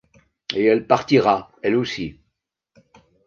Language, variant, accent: French, Français d'Europe, Français de Belgique